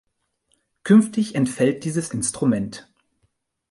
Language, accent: German, Deutschland Deutsch